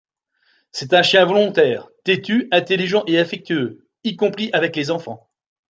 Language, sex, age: French, male, 50-59